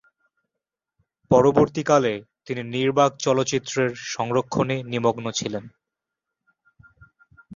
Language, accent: Bengali, Native